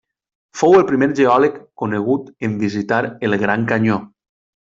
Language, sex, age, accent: Catalan, male, 30-39, valencià